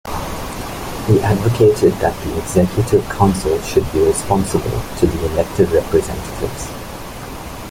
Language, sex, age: English, male, 19-29